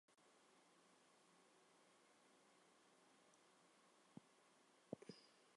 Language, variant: Swahili, Kiswahili Sanifu (EA)